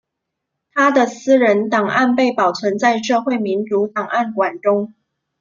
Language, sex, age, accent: Chinese, female, 19-29, 出生地：广东省